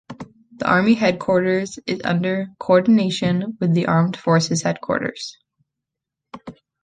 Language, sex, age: English, female, 19-29